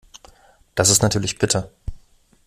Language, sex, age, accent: German, male, 30-39, Deutschland Deutsch